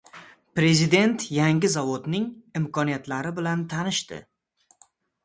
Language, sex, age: Uzbek, male, 30-39